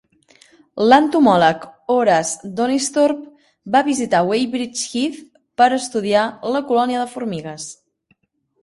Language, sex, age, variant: Catalan, female, 19-29, Central